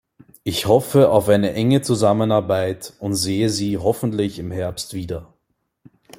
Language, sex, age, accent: German, male, 19-29, Österreichisches Deutsch